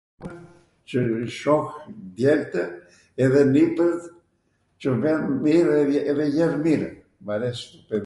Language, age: Arvanitika Albanian, 70-79